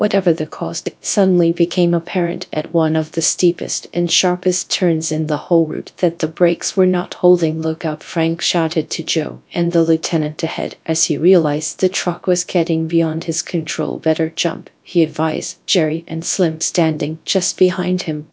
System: TTS, GradTTS